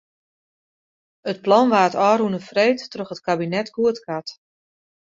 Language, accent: Western Frisian, Wâldfrysk